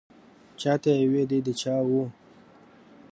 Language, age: Pashto, 19-29